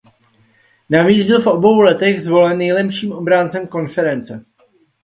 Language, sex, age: Czech, male, 40-49